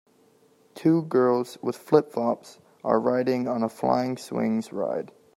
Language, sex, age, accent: English, male, under 19, United States English